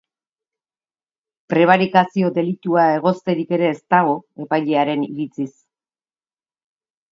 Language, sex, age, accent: Basque, female, 50-59, Mendebalekoa (Araba, Bizkaia, Gipuzkoako mendebaleko herri batzuk)